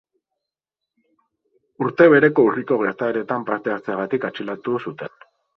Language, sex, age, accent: Basque, male, 30-39, Mendebalekoa (Araba, Bizkaia, Gipuzkoako mendebaleko herri batzuk)